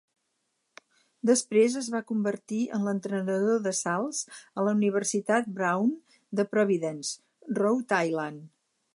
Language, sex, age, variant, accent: Catalan, female, 60-69, Central, Català central